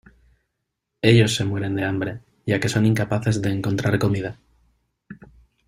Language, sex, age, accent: Spanish, male, 30-39, España: Sur peninsular (Andalucia, Extremadura, Murcia)